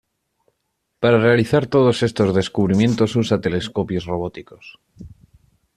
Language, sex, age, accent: Spanish, male, 19-29, España: Sur peninsular (Andalucia, Extremadura, Murcia)